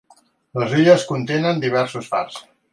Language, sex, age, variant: Catalan, male, 40-49, Central